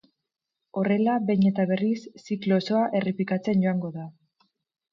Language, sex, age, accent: Basque, female, 19-29, Mendebalekoa (Araba, Bizkaia, Gipuzkoako mendebaleko herri batzuk)